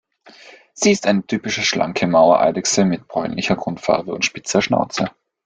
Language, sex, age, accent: German, male, 19-29, Österreichisches Deutsch